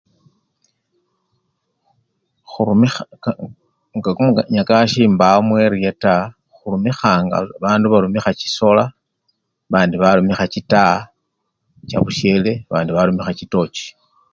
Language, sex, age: Luyia, male, 60-69